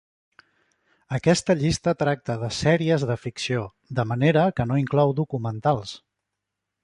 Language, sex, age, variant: Catalan, male, 40-49, Central